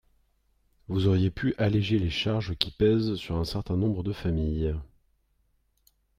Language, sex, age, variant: French, male, 30-39, Français de métropole